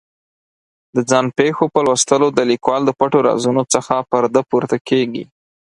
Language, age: Pashto, 19-29